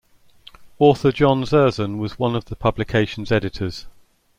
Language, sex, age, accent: English, male, 60-69, England English